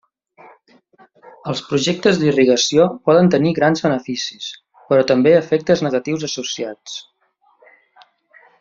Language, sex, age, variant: Catalan, male, 40-49, Septentrional